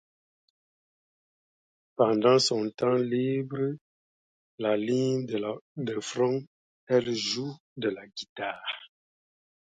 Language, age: French, 30-39